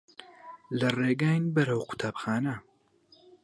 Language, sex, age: Central Kurdish, male, 19-29